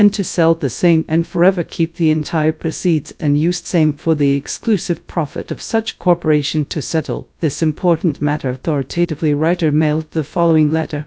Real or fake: fake